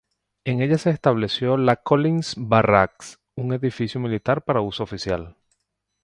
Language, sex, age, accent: Spanish, male, 40-49, Caribe: Cuba, Venezuela, Puerto Rico, República Dominicana, Panamá, Colombia caribeña, México caribeño, Costa del golfo de México